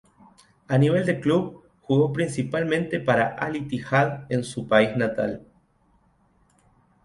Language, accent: Spanish, Rioplatense: Argentina, Uruguay, este de Bolivia, Paraguay